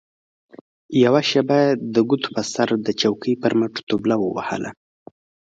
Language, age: Pashto, 19-29